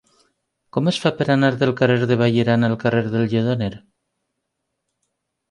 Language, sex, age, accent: Catalan, female, 40-49, valencià